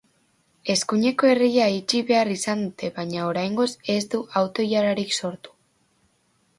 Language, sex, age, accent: Basque, female, under 19, Erdialdekoa edo Nafarra (Gipuzkoa, Nafarroa)